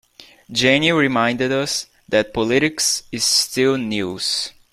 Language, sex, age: English, male, 19-29